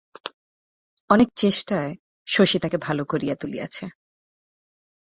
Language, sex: Bengali, female